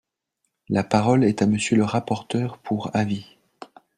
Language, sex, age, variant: French, male, 40-49, Français de métropole